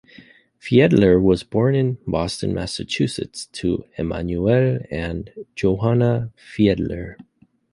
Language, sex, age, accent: English, male, 30-39, United States English